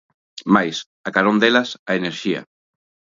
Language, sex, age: Galician, male, 30-39